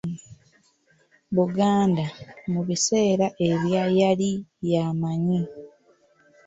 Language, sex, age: Ganda, female, 19-29